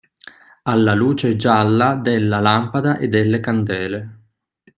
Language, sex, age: Italian, male, 19-29